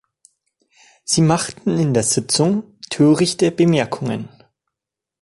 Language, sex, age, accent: German, male, 19-29, Deutschland Deutsch